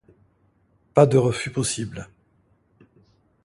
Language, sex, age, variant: French, male, 60-69, Français de métropole